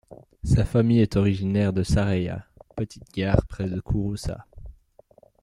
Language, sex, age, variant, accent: French, male, under 19, Français d'Europe, Français de Belgique